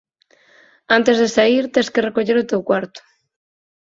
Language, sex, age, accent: Galician, female, 30-39, Normativo (estándar)